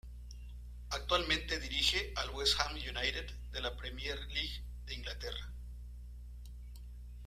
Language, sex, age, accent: Spanish, male, 50-59, México